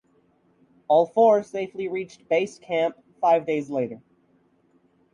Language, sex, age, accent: English, male, 19-29, United States English